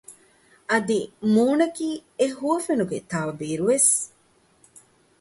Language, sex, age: Divehi, female, 40-49